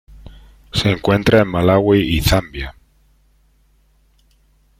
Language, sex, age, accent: Spanish, male, 40-49, España: Centro-Sur peninsular (Madrid, Toledo, Castilla-La Mancha)